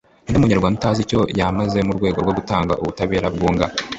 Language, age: Kinyarwanda, 19-29